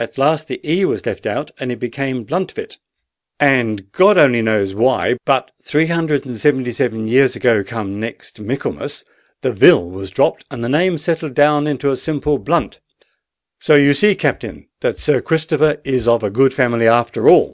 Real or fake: real